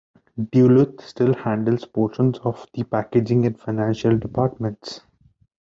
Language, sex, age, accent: English, male, 19-29, India and South Asia (India, Pakistan, Sri Lanka)